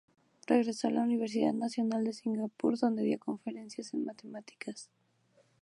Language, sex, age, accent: Spanish, female, 19-29, México